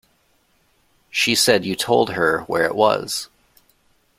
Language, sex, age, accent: English, male, 30-39, United States English